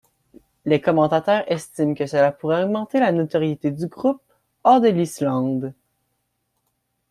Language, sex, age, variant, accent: French, male, 19-29, Français d'Amérique du Nord, Français du Canada